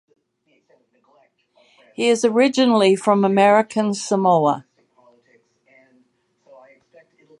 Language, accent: English, Canadian English